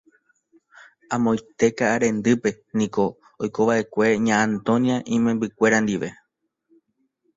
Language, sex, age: Guarani, male, 19-29